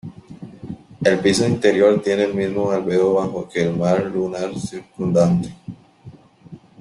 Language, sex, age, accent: Spanish, male, 30-39, América central